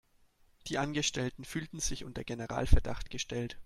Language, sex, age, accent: German, male, 19-29, Deutschland Deutsch